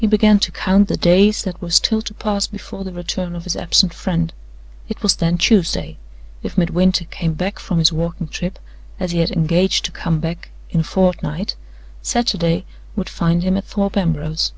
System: none